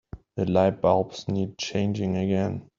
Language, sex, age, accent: English, male, 30-39, United States English